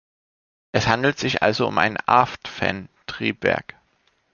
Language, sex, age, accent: German, male, 30-39, Deutschland Deutsch